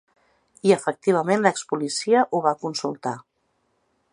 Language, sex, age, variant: Catalan, female, 40-49, Central